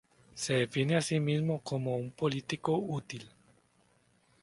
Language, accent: Spanish, América central